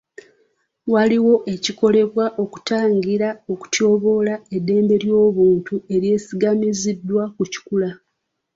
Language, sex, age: Ganda, female, 40-49